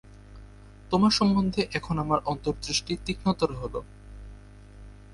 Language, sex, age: Bengali, male, 19-29